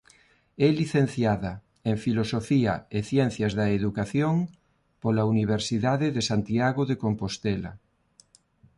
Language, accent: Galician, Neofalante